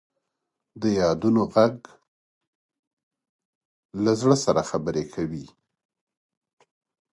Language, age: Pashto, 40-49